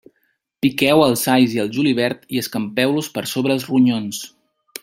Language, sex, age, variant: Catalan, male, 40-49, Central